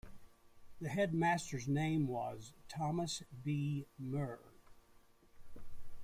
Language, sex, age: English, male, 70-79